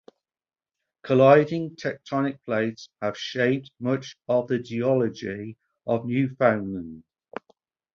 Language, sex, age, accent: English, male, 40-49, England English